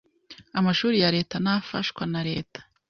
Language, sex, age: Kinyarwanda, female, 19-29